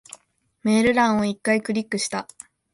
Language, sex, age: Japanese, female, 19-29